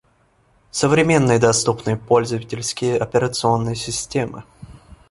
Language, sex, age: Russian, male, 19-29